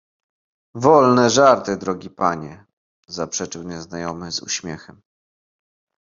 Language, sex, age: Polish, male, 30-39